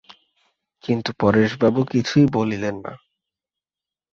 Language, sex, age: Bengali, male, 19-29